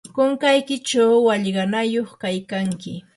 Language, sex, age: Yanahuanca Pasco Quechua, female, 30-39